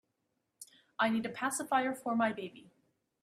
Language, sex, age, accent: English, female, 19-29, Canadian English